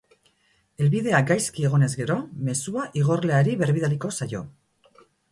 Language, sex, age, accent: Basque, female, 40-49, Erdialdekoa edo Nafarra (Gipuzkoa, Nafarroa)